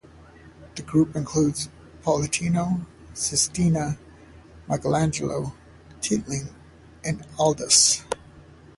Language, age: English, 40-49